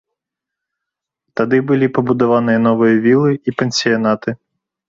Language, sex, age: Belarusian, male, 30-39